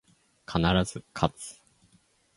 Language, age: Japanese, under 19